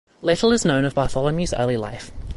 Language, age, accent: English, 19-29, England English